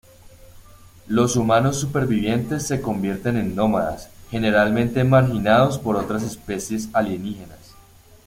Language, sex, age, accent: Spanish, male, 19-29, Andino-Pacífico: Colombia, Perú, Ecuador, oeste de Bolivia y Venezuela andina